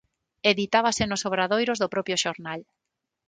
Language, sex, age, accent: Galician, female, 40-49, Normativo (estándar); Neofalante